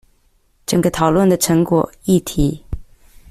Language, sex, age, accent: Chinese, female, 19-29, 出生地：臺北市